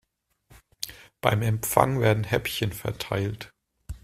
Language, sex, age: German, male, 40-49